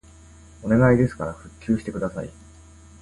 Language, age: Japanese, 30-39